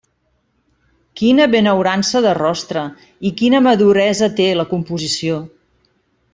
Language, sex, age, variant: Catalan, female, 50-59, Central